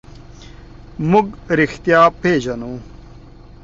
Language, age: Pashto, 30-39